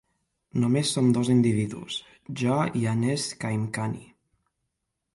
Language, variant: Catalan, Balear